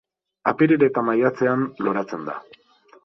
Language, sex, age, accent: Basque, male, 30-39, Mendebalekoa (Araba, Bizkaia, Gipuzkoako mendebaleko herri batzuk)